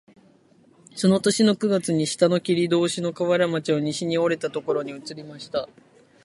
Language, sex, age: Japanese, female, 19-29